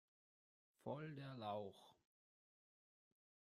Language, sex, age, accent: German, male, 40-49, Russisch Deutsch